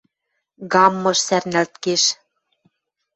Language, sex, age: Western Mari, female, 50-59